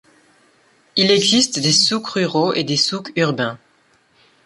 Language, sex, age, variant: French, female, 30-39, Français de métropole